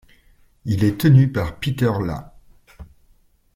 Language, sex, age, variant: French, male, 40-49, Français de métropole